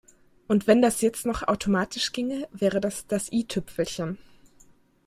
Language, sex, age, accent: German, female, 19-29, Deutschland Deutsch